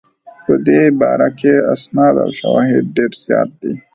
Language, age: Pashto, 19-29